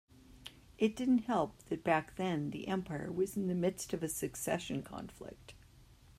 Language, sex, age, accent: English, female, 50-59, United States English